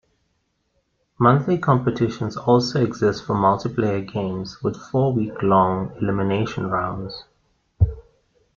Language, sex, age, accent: English, male, 19-29, Southern African (South Africa, Zimbabwe, Namibia)